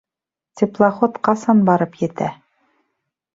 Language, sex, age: Bashkir, female, 40-49